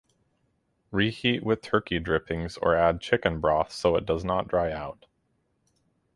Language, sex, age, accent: English, male, 30-39, United States English